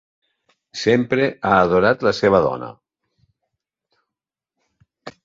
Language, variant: Catalan, Septentrional